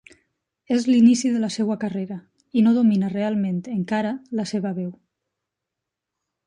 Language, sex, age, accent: Catalan, female, 30-39, valencià